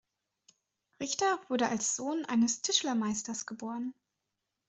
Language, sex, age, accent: German, female, 19-29, Deutschland Deutsch